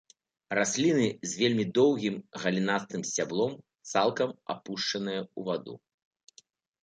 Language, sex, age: Belarusian, male, 40-49